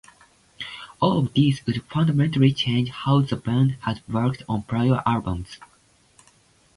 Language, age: English, 19-29